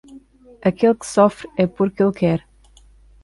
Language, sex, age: Portuguese, female, 30-39